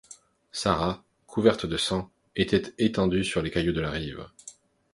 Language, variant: French, Français de métropole